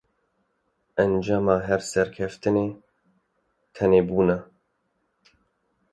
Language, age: Kurdish, 30-39